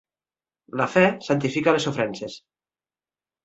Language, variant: Catalan, Nord-Occidental